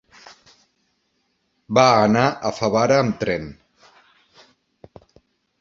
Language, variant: Catalan, Septentrional